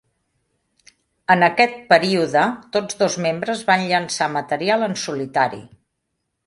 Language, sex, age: Catalan, female, 60-69